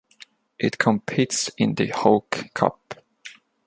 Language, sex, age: English, male, 19-29